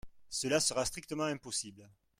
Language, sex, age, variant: French, male, 50-59, Français de métropole